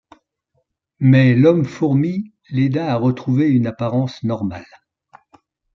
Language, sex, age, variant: French, male, 70-79, Français de métropole